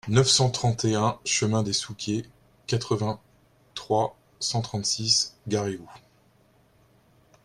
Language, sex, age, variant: French, male, 40-49, Français de métropole